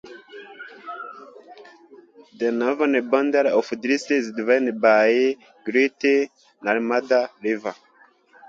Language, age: English, 19-29